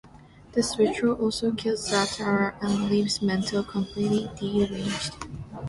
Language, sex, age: English, female, 19-29